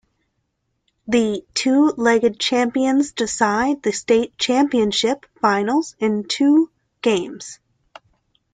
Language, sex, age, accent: English, female, 19-29, United States English